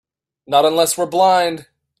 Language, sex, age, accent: English, male, 19-29, United States English